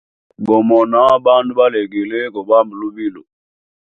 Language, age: Hemba, 30-39